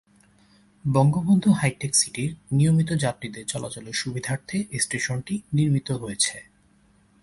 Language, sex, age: Bengali, male, 19-29